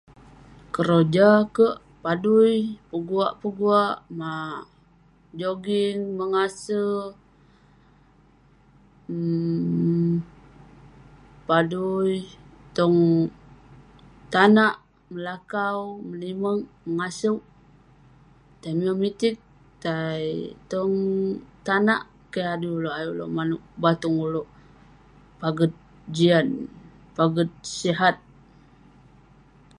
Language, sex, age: Western Penan, female, 19-29